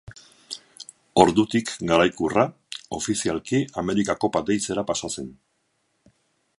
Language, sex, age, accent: Basque, male, 50-59, Erdialdekoa edo Nafarra (Gipuzkoa, Nafarroa)